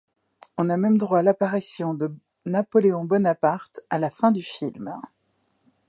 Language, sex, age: French, female, 50-59